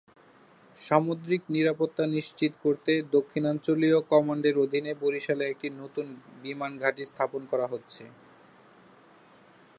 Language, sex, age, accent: Bengali, male, 30-39, Bangladeshi